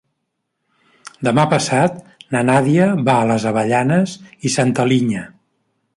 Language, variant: Catalan, Central